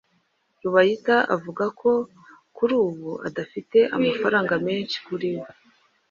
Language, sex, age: Kinyarwanda, female, 30-39